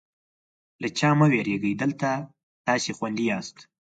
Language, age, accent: Pashto, 19-29, پکتیا ولایت، احمدزی